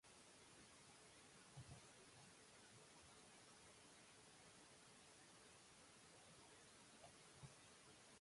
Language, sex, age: Tamil, female, 19-29